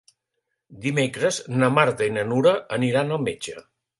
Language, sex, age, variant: Catalan, male, 60-69, Central